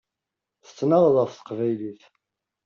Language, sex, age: Kabyle, male, 30-39